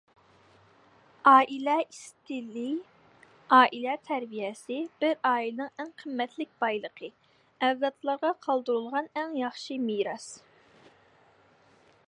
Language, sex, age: Uyghur, female, under 19